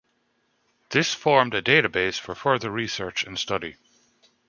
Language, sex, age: English, male, 40-49